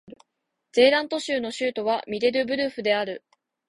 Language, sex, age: Japanese, female, 19-29